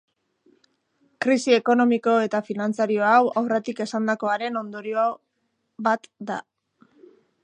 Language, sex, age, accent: Basque, female, 40-49, Mendebalekoa (Araba, Bizkaia, Gipuzkoako mendebaleko herri batzuk)